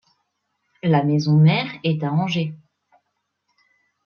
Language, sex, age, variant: French, female, 19-29, Français de métropole